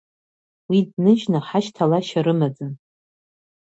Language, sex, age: Abkhazian, female, 30-39